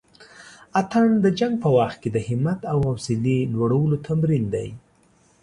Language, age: Pashto, 30-39